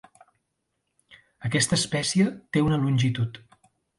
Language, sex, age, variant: Catalan, male, 30-39, Central